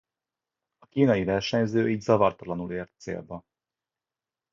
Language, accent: Hungarian, budapesti